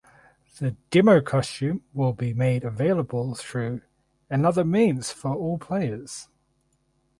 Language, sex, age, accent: English, male, 30-39, New Zealand English